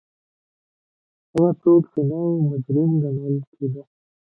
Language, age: Pashto, 19-29